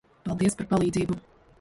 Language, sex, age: Latvian, female, 30-39